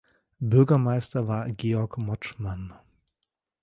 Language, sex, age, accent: German, male, 30-39, Deutschland Deutsch